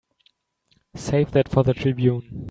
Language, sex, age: English, male, 19-29